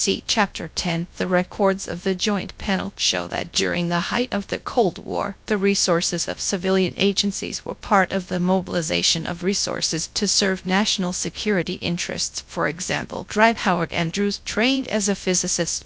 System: TTS, GradTTS